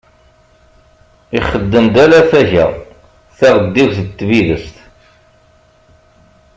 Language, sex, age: Kabyle, male, 40-49